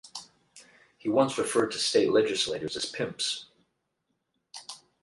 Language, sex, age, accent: English, male, 50-59, United States English